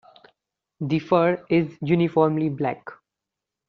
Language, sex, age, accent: English, male, under 19, India and South Asia (India, Pakistan, Sri Lanka)